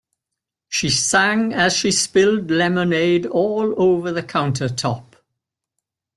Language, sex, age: English, male, 80-89